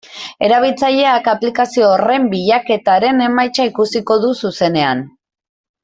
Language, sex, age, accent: Basque, female, 30-39, Mendebalekoa (Araba, Bizkaia, Gipuzkoako mendebaleko herri batzuk)